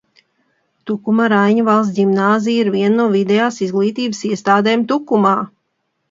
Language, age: Latvian, 40-49